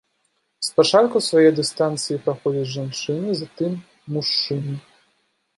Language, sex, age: Belarusian, male, 19-29